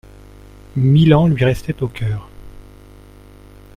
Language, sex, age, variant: French, female, under 19, Français de métropole